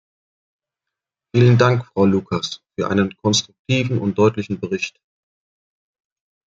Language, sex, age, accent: German, male, 40-49, Deutschland Deutsch